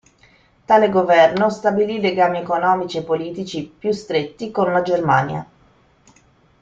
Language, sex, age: Italian, female, 40-49